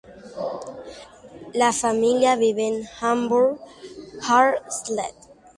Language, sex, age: Spanish, female, under 19